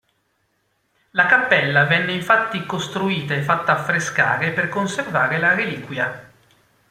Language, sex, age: Italian, male, 40-49